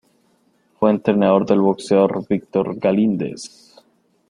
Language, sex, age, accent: Spanish, male, 19-29, América central